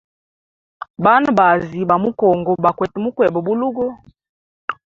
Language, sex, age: Hemba, female, 19-29